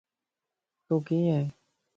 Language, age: Lasi, 19-29